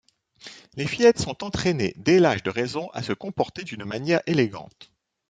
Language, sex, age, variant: French, male, 50-59, Français de métropole